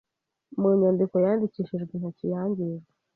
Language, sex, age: Kinyarwanda, female, 30-39